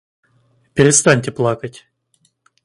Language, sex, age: Russian, male, 30-39